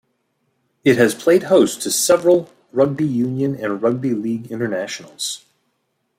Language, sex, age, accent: English, male, 40-49, United States English